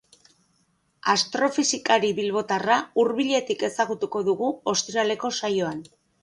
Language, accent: Basque, Erdialdekoa edo Nafarra (Gipuzkoa, Nafarroa)